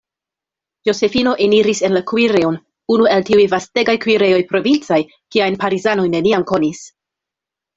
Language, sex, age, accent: Esperanto, female, 19-29, Internacia